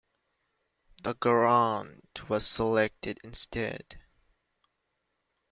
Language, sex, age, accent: English, male, 19-29, West Indies and Bermuda (Bahamas, Bermuda, Jamaica, Trinidad)